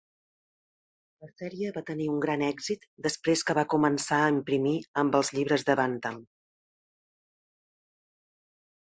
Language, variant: Catalan, Central